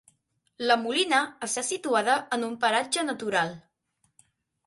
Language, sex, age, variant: Catalan, female, under 19, Central